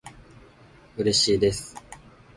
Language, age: Japanese, 19-29